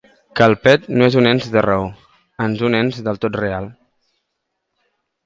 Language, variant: Catalan, Balear